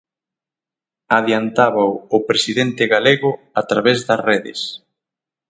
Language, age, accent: Galician, 30-39, Oriental (común en zona oriental); Normativo (estándar)